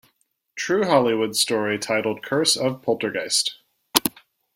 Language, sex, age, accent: English, male, 30-39, United States English